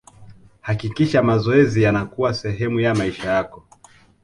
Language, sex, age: Swahili, male, 19-29